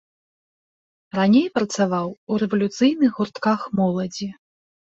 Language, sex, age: Belarusian, female, 30-39